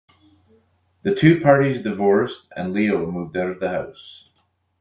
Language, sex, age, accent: English, male, 40-49, Canadian English